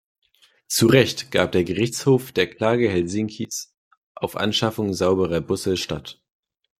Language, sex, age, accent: German, male, 19-29, Deutschland Deutsch